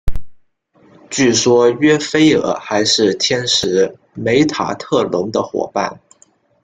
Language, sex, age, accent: Chinese, male, under 19, 出生地：广东省